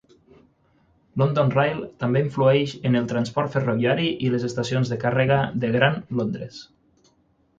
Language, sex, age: Catalan, male, 30-39